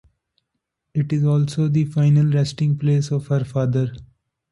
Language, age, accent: English, 19-29, India and South Asia (India, Pakistan, Sri Lanka)